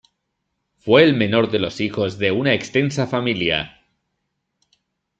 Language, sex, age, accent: Spanish, male, 30-39, España: Norte peninsular (Asturias, Castilla y León, Cantabria, País Vasco, Navarra, Aragón, La Rioja, Guadalajara, Cuenca)